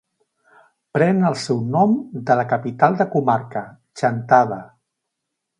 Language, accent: Catalan, Barceloní